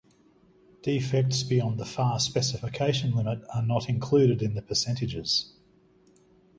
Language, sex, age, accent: English, male, 50-59, Australian English